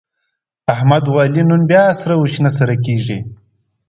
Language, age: Pashto, 19-29